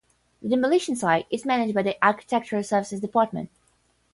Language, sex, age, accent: English, female, 19-29, United States English; England English